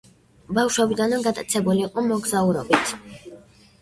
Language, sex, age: Georgian, female, under 19